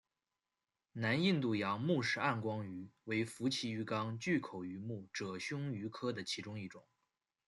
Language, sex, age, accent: Chinese, male, 19-29, 出生地：河南省